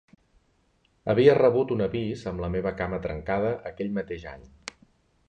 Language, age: Catalan, 40-49